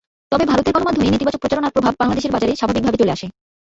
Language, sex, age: Bengali, female, 30-39